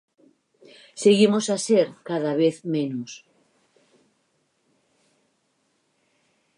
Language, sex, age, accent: Galician, female, 30-39, Normativo (estándar)